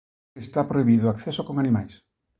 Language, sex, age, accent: Galician, male, 50-59, Normativo (estándar)